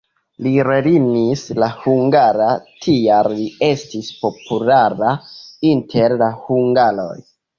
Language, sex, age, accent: Esperanto, male, 19-29, Internacia